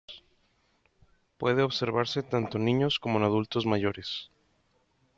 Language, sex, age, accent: Spanish, male, 19-29, México